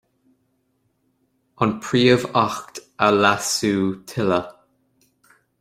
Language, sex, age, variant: Irish, male, 19-29, Gaeilge na Mumhan